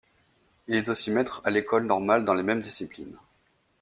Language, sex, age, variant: French, male, 19-29, Français de métropole